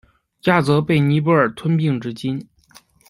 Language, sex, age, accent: Chinese, male, 19-29, 出生地：黑龙江省